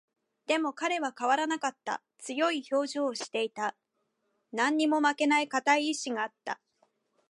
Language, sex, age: Japanese, female, 19-29